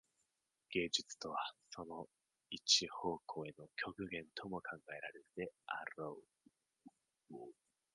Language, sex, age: Japanese, male, 19-29